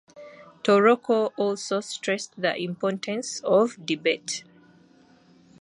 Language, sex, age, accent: English, female, 19-29, England English